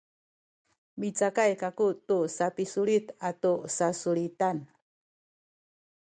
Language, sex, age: Sakizaya, female, 70-79